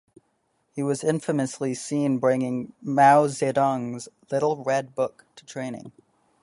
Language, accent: English, United States English